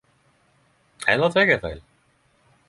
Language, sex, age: Norwegian Nynorsk, male, 30-39